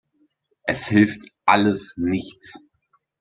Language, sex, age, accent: German, male, 19-29, Deutschland Deutsch